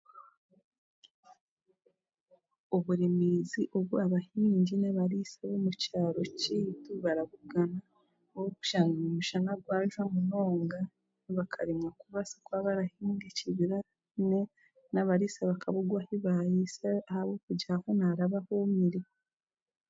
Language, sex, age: Chiga, female, 19-29